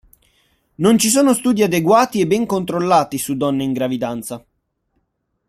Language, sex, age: Italian, male, 19-29